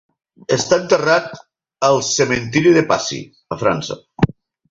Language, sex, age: Catalan, male, 50-59